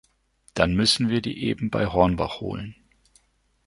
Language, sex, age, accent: German, male, 50-59, Deutschland Deutsch